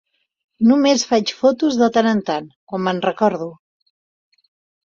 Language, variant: Catalan, Central